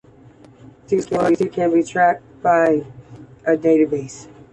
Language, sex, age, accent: English, female, 30-39, United States English